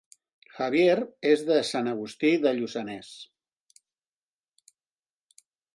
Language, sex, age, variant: Catalan, male, 60-69, Central